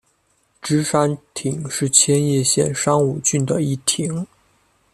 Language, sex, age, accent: Chinese, male, 19-29, 出生地：湖北省